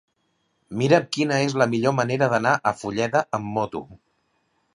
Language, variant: Catalan, Central